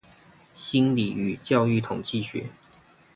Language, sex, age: Chinese, male, 19-29